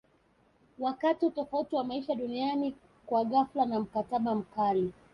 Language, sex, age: Swahili, female, 30-39